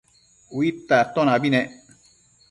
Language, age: Matsés, 40-49